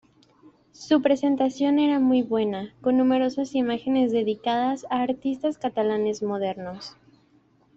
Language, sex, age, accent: Spanish, female, 19-29, México